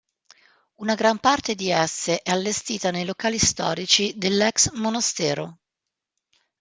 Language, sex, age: Italian, female, 40-49